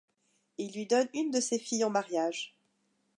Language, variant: French, Français de métropole